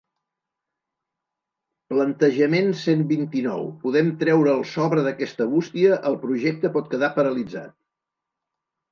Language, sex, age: Catalan, male, 80-89